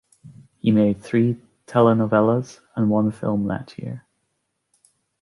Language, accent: English, Scottish English